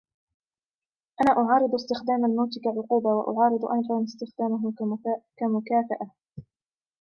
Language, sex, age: Arabic, female, 19-29